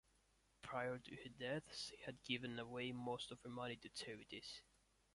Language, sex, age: English, male, under 19